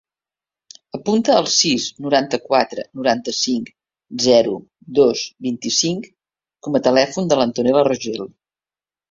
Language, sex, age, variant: Catalan, female, 50-59, Central